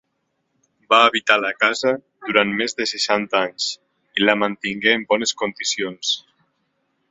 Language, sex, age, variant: Catalan, male, 19-29, Nord-Occidental